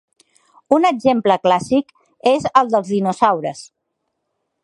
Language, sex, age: Catalan, female, 50-59